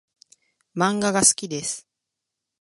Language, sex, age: Japanese, male, 19-29